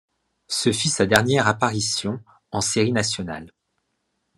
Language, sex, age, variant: French, male, 19-29, Français de métropole